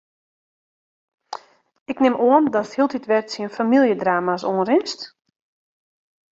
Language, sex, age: Western Frisian, female, 40-49